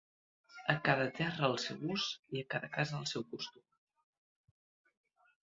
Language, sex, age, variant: Catalan, male, under 19, Central